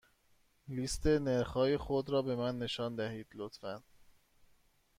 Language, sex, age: Persian, male, 30-39